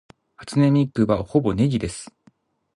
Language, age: Japanese, 30-39